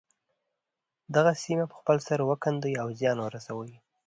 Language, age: Pashto, under 19